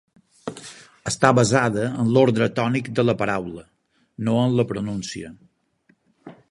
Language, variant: Catalan, Balear